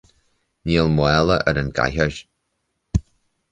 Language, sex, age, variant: Irish, male, 30-39, Gaeilge Uladh